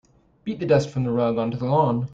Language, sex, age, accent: English, male, 19-29, United States English